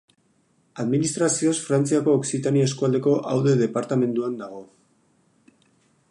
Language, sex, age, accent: Basque, male, 40-49, Erdialdekoa edo Nafarra (Gipuzkoa, Nafarroa)